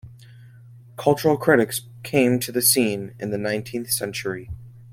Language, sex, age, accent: English, male, under 19, United States English